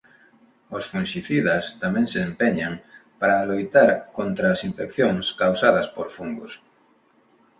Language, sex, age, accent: Galician, male, 40-49, Neofalante